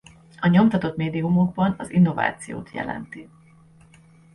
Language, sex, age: Hungarian, female, 40-49